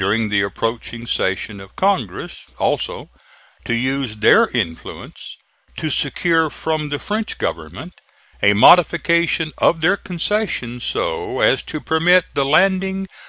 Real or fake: real